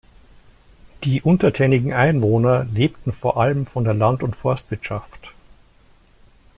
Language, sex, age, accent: German, male, 50-59, Deutschland Deutsch